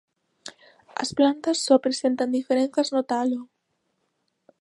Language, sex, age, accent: Galician, female, 19-29, Atlántico (seseo e gheada)